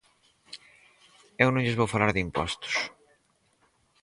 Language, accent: Galician, Normativo (estándar)